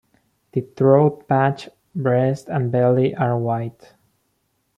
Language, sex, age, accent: English, male, 19-29, United States English